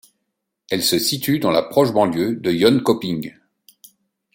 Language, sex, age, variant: French, male, 40-49, Français de métropole